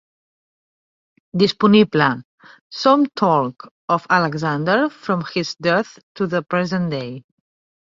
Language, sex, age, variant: Catalan, female, 40-49, Central